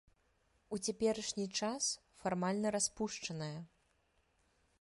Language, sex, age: Belarusian, female, 19-29